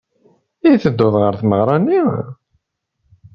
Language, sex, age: Kabyle, male, 30-39